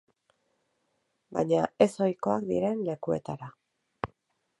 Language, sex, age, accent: Basque, female, 50-59, Erdialdekoa edo Nafarra (Gipuzkoa, Nafarroa)